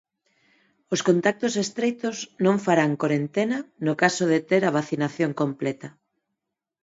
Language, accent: Galician, Neofalante